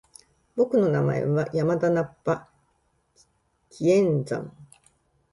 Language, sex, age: Japanese, female, 50-59